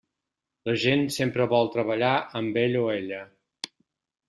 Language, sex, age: Catalan, male, 60-69